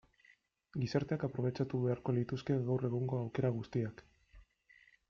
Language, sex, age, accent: Basque, male, 19-29, Erdialdekoa edo Nafarra (Gipuzkoa, Nafarroa)